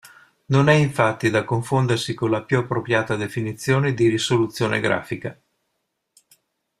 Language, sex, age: Italian, male, 60-69